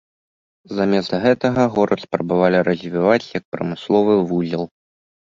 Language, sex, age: Belarusian, male, under 19